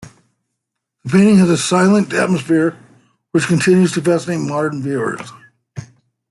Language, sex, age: English, male, 50-59